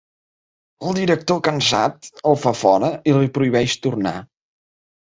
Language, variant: Catalan, Nord-Occidental